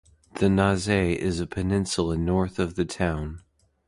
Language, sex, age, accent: English, male, 30-39, United States English